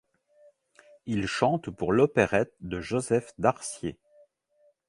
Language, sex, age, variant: French, male, 50-59, Français de métropole